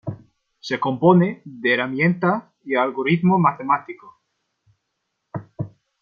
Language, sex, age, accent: Spanish, male, 19-29, España: Sur peninsular (Andalucia, Extremadura, Murcia)